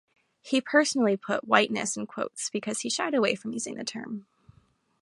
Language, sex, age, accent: English, female, 19-29, United States English